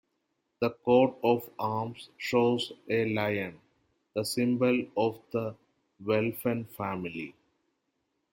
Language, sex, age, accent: English, male, 30-39, India and South Asia (India, Pakistan, Sri Lanka)